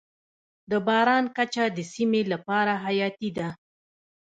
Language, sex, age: Pashto, female, 30-39